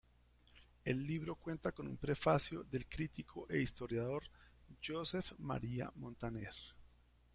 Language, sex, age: Spanish, male, 50-59